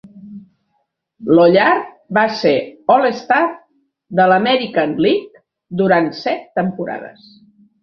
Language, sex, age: Catalan, female, 50-59